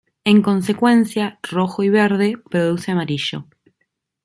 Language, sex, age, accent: Spanish, female, 19-29, Rioplatense: Argentina, Uruguay, este de Bolivia, Paraguay